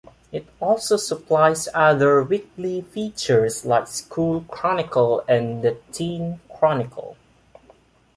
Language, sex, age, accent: English, male, 19-29, Filipino